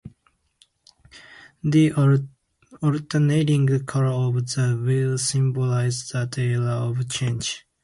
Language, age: English, 19-29